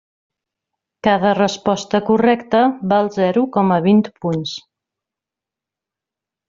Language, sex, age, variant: Catalan, female, 30-39, Central